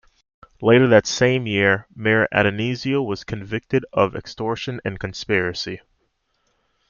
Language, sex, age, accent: English, male, 19-29, United States English